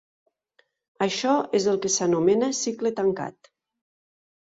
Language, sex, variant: Catalan, female, Nord-Occidental